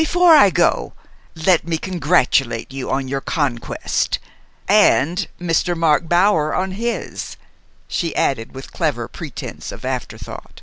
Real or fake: real